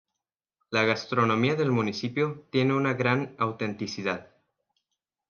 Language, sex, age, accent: Spanish, male, 40-49, México